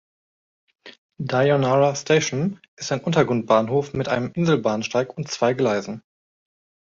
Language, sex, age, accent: German, male, 19-29, Deutschland Deutsch